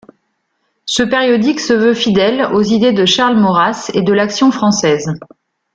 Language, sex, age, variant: French, female, 40-49, Français de métropole